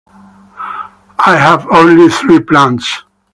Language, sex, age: English, male, 60-69